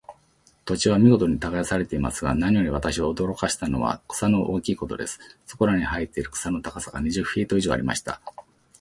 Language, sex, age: Japanese, male, 40-49